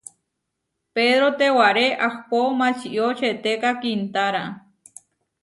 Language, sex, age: Huarijio, female, 19-29